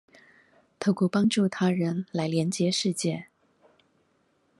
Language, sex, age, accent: Chinese, female, 40-49, 出生地：臺北市